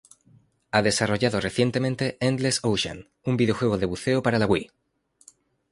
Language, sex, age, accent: Spanish, male, 19-29, España: Centro-Sur peninsular (Madrid, Toledo, Castilla-La Mancha)